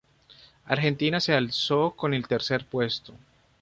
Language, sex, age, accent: Spanish, male, 30-39, Caribe: Cuba, Venezuela, Puerto Rico, República Dominicana, Panamá, Colombia caribeña, México caribeño, Costa del golfo de México